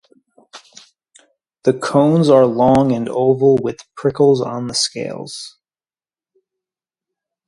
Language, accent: English, United States English